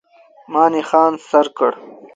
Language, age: Pashto, 19-29